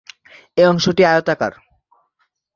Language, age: Bengali, 19-29